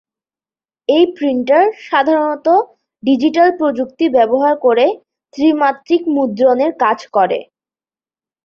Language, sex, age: Bengali, female, 19-29